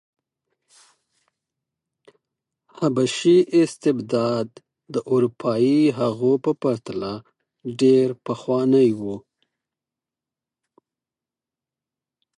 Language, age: Pashto, 30-39